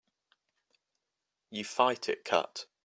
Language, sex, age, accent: English, male, 19-29, England English